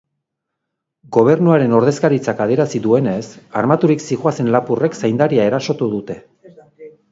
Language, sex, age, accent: Basque, male, 60-69, Erdialdekoa edo Nafarra (Gipuzkoa, Nafarroa)